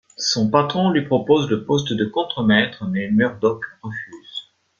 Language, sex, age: French, male, 50-59